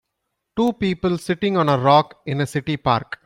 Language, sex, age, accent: English, male, 40-49, India and South Asia (India, Pakistan, Sri Lanka)